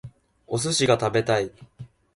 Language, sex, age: Japanese, male, 19-29